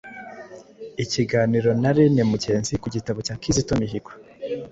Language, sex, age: Kinyarwanda, male, 19-29